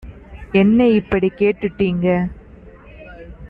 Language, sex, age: Tamil, female, 19-29